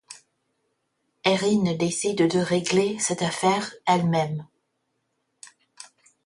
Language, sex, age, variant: French, female, 50-59, Français de métropole